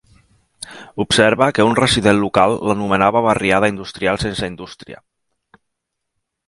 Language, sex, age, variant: Catalan, male, 40-49, Central